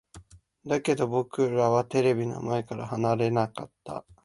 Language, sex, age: Japanese, male, 19-29